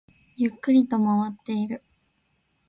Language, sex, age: Japanese, female, under 19